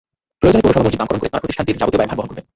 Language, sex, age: Bengali, male, 19-29